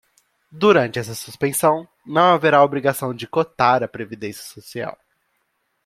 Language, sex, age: Portuguese, male, 19-29